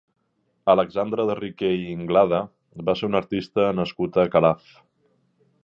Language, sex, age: Catalan, male, 40-49